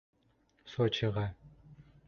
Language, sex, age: Bashkir, male, 19-29